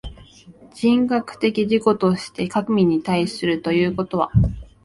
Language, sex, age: Japanese, female, 19-29